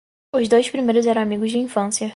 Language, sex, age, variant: Portuguese, female, 19-29, Portuguese (Brasil)